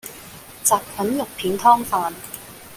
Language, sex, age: Cantonese, female, 19-29